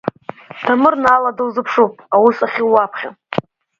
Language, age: Abkhazian, under 19